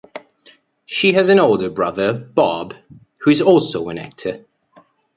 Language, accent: English, England English